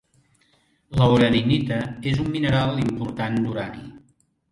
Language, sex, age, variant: Catalan, male, 60-69, Central